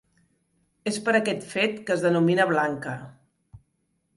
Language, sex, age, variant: Catalan, female, 40-49, Central